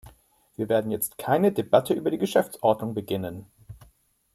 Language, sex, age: German, male, 50-59